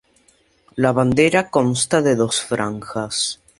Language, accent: Spanish, Rioplatense: Argentina, Uruguay, este de Bolivia, Paraguay